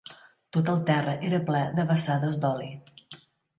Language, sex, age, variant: Catalan, female, 50-59, Central